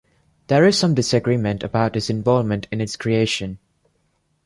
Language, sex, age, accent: English, male, 19-29, India and South Asia (India, Pakistan, Sri Lanka)